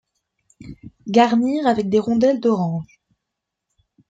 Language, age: French, under 19